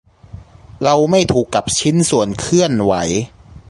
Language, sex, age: Thai, male, 19-29